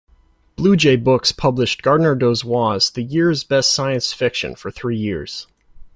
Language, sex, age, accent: English, male, 19-29, United States English